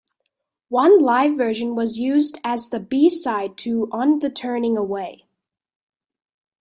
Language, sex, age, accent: English, male, under 19, Australian English